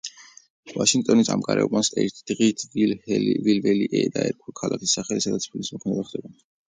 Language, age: Georgian, 19-29